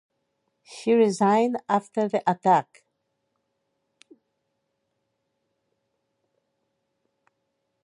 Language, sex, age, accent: English, female, 50-59, England English